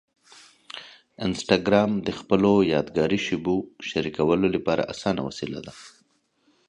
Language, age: Pashto, 30-39